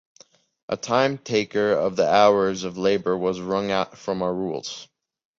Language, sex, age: English, male, under 19